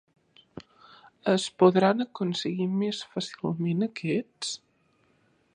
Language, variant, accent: Catalan, Nord-Occidental, nord-occidental